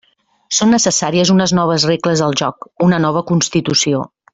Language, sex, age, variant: Catalan, female, 40-49, Central